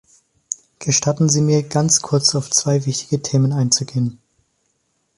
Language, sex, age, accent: German, male, 19-29, Deutschland Deutsch